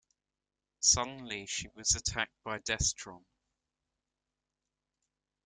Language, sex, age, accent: English, male, under 19, England English